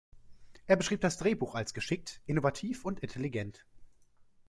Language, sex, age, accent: German, male, 19-29, Deutschland Deutsch